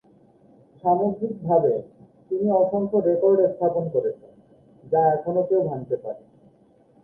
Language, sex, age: Bengali, male, 19-29